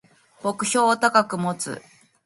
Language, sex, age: Japanese, female, 40-49